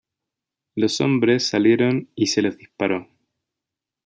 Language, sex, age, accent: Spanish, male, 19-29, Chileno: Chile, Cuyo